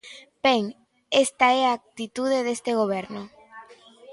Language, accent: Galician, Normativo (estándar)